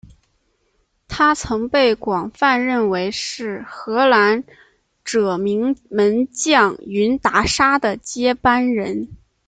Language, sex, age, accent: Chinese, female, 19-29, 出生地：河南省